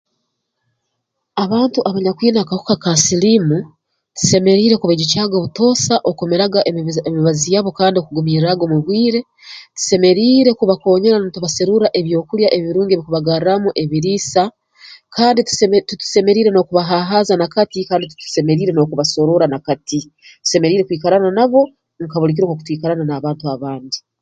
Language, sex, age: Tooro, female, 40-49